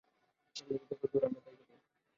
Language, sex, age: Bengali, male, 19-29